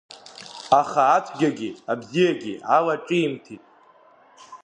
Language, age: Abkhazian, under 19